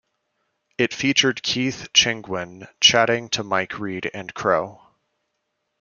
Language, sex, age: English, male, 19-29